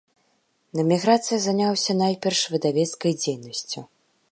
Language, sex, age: Belarusian, female, 19-29